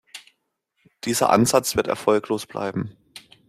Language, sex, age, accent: German, male, 19-29, Deutschland Deutsch